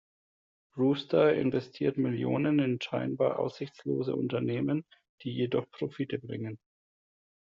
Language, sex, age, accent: German, male, 40-49, Deutschland Deutsch